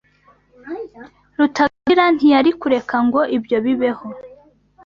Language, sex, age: Kinyarwanda, female, 19-29